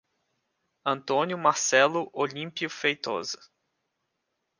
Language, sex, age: Portuguese, male, 19-29